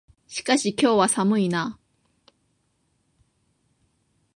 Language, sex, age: Japanese, male, 19-29